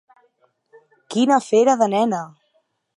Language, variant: Catalan, Central